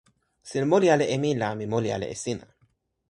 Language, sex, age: Toki Pona, male, 19-29